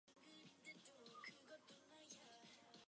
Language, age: English, under 19